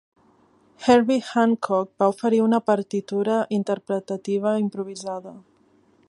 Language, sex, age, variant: Catalan, female, 19-29, Central